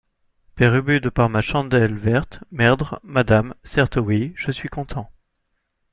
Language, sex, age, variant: French, male, 19-29, Français de métropole